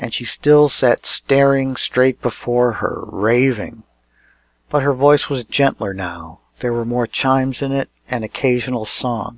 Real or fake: real